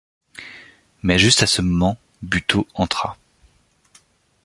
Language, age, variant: French, 30-39, Français de métropole